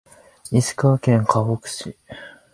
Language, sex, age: Japanese, male, 19-29